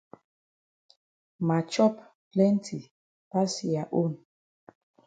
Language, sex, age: Cameroon Pidgin, female, 40-49